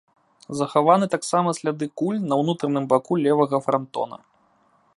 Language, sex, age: Belarusian, male, 19-29